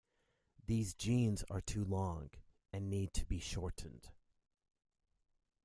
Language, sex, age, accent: English, male, 40-49, United States English